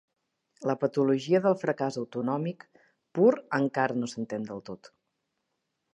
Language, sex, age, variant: Catalan, female, 40-49, Central